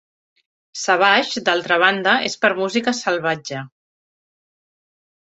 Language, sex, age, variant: Catalan, female, 40-49, Central